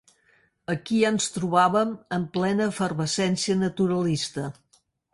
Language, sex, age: Catalan, female, 70-79